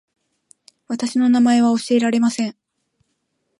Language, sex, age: Japanese, female, 19-29